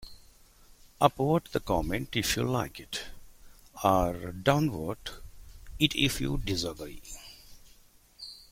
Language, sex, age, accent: English, male, 50-59, England English